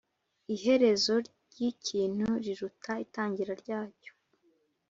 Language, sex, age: Kinyarwanda, female, 19-29